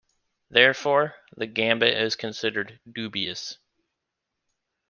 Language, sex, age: English, male, 19-29